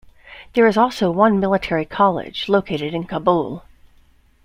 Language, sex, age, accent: English, female, 50-59, United States English